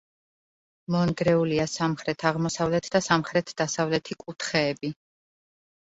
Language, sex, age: Georgian, female, 30-39